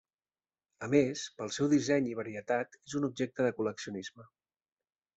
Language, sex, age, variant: Catalan, male, 40-49, Central